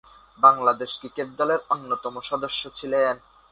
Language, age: Bengali, 19-29